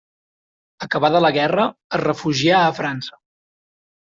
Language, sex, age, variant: Catalan, male, 19-29, Central